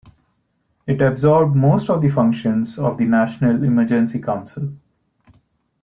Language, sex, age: English, male, 19-29